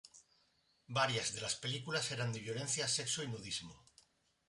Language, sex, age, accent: Spanish, male, 60-69, España: Sur peninsular (Andalucia, Extremadura, Murcia)